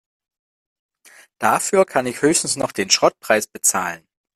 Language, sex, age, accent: German, female, 30-39, Deutschland Deutsch